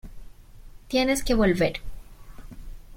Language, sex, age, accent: Spanish, female, 19-29, Chileno: Chile, Cuyo